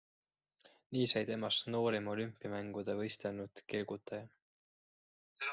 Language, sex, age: Estonian, male, 19-29